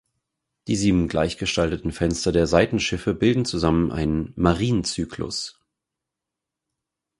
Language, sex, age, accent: German, male, 30-39, Deutschland Deutsch